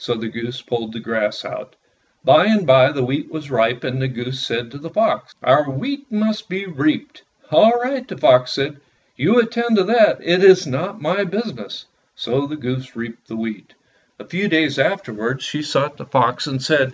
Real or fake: real